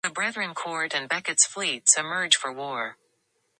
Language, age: English, under 19